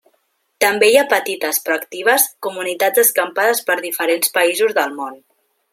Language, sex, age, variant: Catalan, female, 19-29, Central